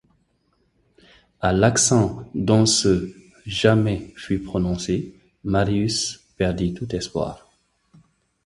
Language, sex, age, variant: French, male, 30-39, Français d'Afrique subsaharienne et des îles africaines